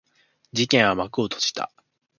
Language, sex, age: Japanese, male, 19-29